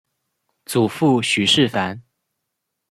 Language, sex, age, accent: Chinese, male, 19-29, 出生地：湖北省